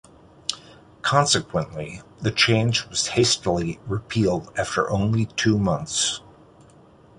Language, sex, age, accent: English, male, 50-59, United States English